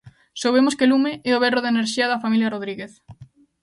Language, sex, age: Galician, female, 19-29